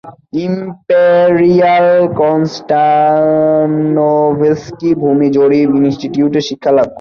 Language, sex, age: Bengali, male, 19-29